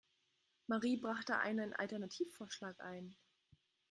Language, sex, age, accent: German, female, 19-29, Deutschland Deutsch